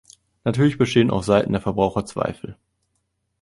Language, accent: German, Deutschland Deutsch